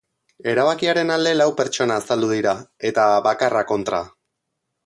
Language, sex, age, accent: Basque, male, 30-39, Erdialdekoa edo Nafarra (Gipuzkoa, Nafarroa)